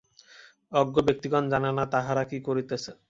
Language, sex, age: Bengali, male, 19-29